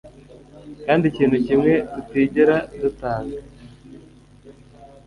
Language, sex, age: Kinyarwanda, male, 19-29